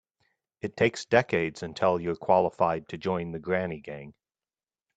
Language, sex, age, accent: English, male, 30-39, United States English